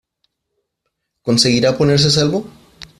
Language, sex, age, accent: Spanish, male, 30-39, México